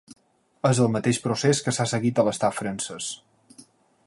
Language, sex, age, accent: Catalan, male, 19-29, balear; valencià